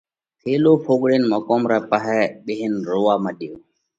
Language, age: Parkari Koli, 30-39